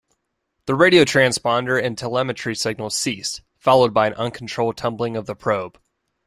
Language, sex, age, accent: English, male, 19-29, United States English